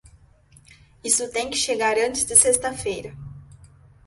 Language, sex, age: Portuguese, female, 30-39